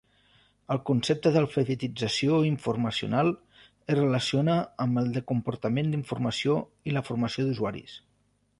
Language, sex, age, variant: Catalan, male, 40-49, Central